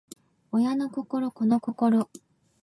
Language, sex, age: Japanese, female, 19-29